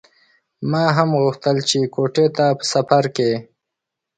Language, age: Pashto, 19-29